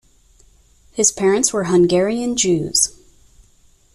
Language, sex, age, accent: English, female, 19-29, United States English